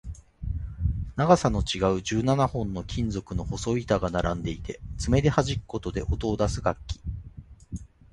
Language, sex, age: Japanese, male, 40-49